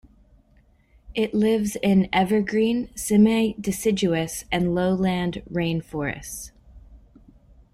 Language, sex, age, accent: English, male, 30-39, United States English